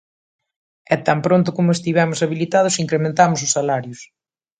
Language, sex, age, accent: Galician, female, 30-39, Atlántico (seseo e gheada)